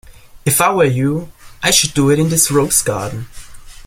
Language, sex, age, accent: English, male, under 19, United States English